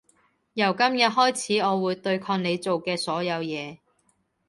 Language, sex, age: Cantonese, female, 30-39